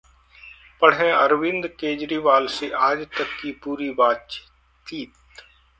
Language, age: Hindi, 40-49